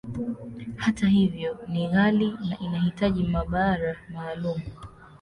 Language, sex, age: Swahili, female, 19-29